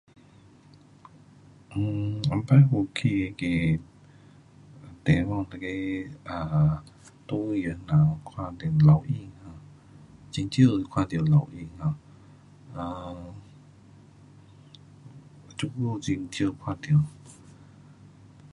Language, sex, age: Pu-Xian Chinese, male, 40-49